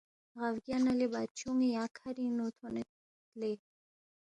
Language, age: Balti, 19-29